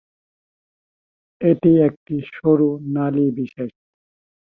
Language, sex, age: Bengali, male, 19-29